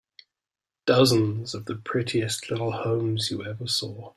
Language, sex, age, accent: English, male, 30-39, Scottish English